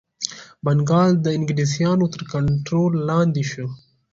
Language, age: Pashto, 19-29